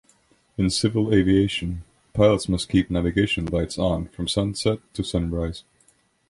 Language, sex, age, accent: English, male, 19-29, United States English